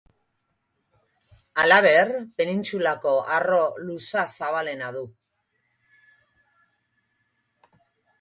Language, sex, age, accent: Basque, female, 40-49, Erdialdekoa edo Nafarra (Gipuzkoa, Nafarroa)